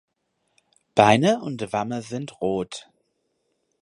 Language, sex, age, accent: German, male, 30-39, Deutschland Deutsch